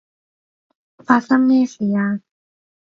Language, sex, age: Cantonese, female, 19-29